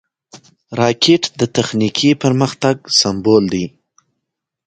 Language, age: Pashto, 19-29